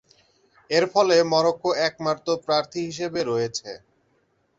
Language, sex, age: Bengali, male, 19-29